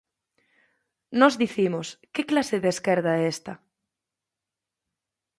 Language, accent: Galician, Normativo (estándar)